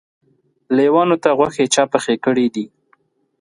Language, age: Pashto, 30-39